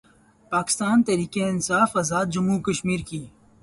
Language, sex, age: Urdu, male, 19-29